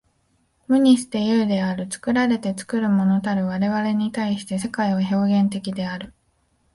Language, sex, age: Japanese, female, 19-29